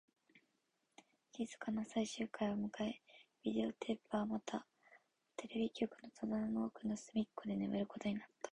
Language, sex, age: Japanese, female, 19-29